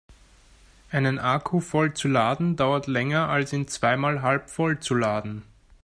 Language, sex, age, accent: German, male, 19-29, Österreichisches Deutsch